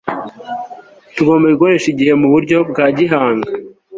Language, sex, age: Kinyarwanda, male, 19-29